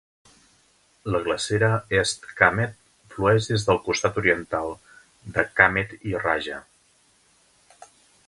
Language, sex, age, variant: Catalan, male, 50-59, Central